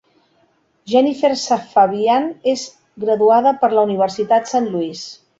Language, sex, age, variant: Catalan, female, 50-59, Central